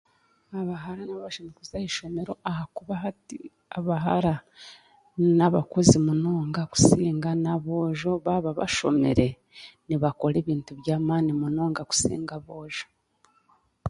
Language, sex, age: Chiga, female, 30-39